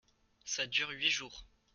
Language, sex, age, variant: French, male, 19-29, Français de métropole